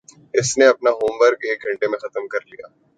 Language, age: Urdu, 19-29